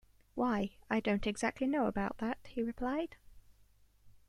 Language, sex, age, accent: English, female, 19-29, England English